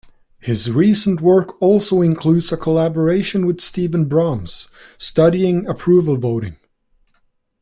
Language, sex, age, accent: English, male, 19-29, United States English